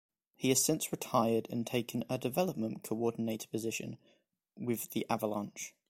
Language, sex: English, male